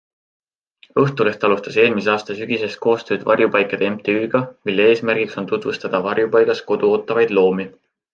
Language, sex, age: Estonian, male, 19-29